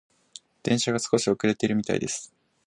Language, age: Japanese, 19-29